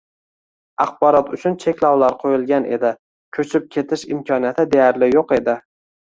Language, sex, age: Uzbek, male, 19-29